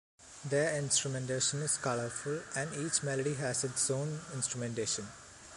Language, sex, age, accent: English, male, under 19, India and South Asia (India, Pakistan, Sri Lanka)